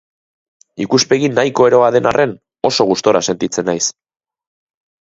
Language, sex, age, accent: Basque, male, 30-39, Mendebalekoa (Araba, Bizkaia, Gipuzkoako mendebaleko herri batzuk)